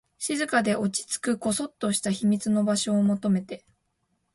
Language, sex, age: Japanese, female, 19-29